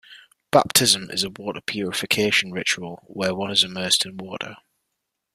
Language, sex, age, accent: English, male, 19-29, England English